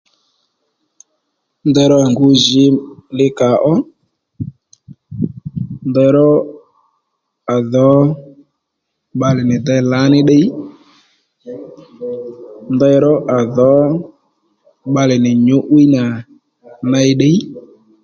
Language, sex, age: Lendu, male, 30-39